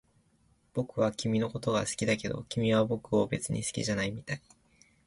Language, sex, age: Japanese, male, under 19